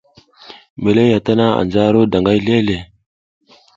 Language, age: South Giziga, 19-29